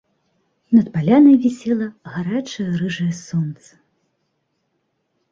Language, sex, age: Belarusian, female, 40-49